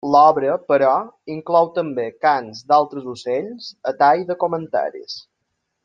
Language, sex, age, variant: Catalan, male, 19-29, Balear